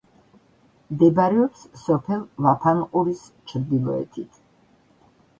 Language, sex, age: Georgian, female, 70-79